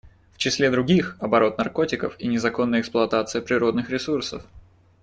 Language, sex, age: Russian, male, 19-29